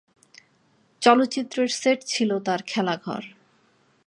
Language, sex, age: Bengali, female, 40-49